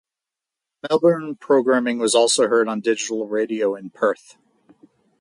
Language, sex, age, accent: English, male, 40-49, United States English